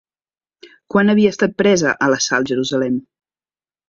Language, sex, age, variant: Catalan, female, 40-49, Central